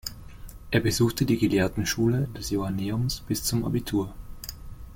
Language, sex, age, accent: German, male, 19-29, Österreichisches Deutsch